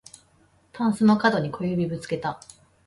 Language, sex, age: Japanese, female, 30-39